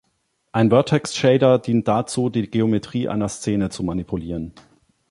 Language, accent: German, Deutschland Deutsch